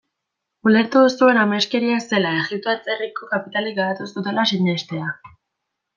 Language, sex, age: Basque, female, 19-29